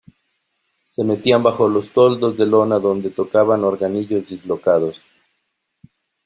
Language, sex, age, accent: Spanish, male, 50-59, México